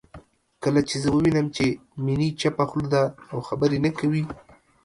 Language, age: Pashto, 19-29